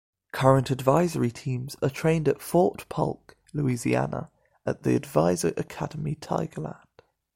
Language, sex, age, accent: English, male, 19-29, England English